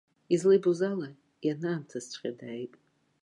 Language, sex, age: Abkhazian, female, 50-59